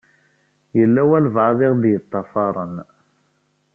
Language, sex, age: Kabyle, male, 30-39